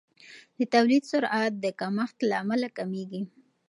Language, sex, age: Pashto, female, 19-29